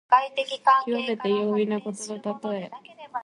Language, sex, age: Japanese, female, 19-29